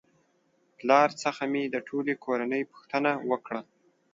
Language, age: Pashto, 19-29